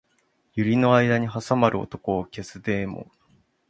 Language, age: Japanese, 19-29